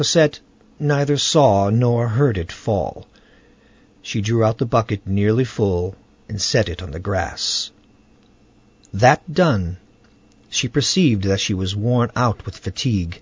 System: none